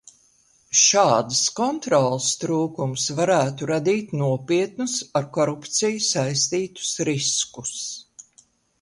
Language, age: Latvian, 80-89